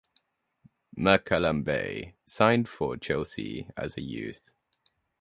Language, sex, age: English, male, 19-29